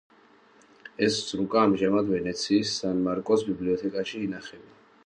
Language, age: Georgian, 19-29